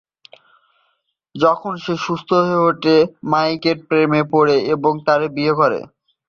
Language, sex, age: Bengali, male, 19-29